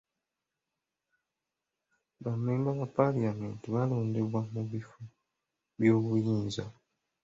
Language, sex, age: Ganda, male, 19-29